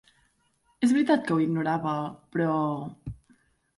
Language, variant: Catalan, Central